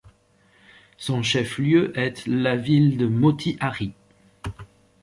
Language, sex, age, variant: French, male, 30-39, Français de métropole